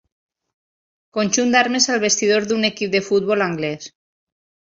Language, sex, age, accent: Catalan, female, 40-49, valencià